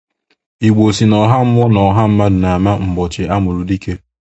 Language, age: Igbo, 19-29